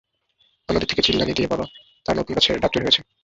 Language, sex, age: Bengali, male, 19-29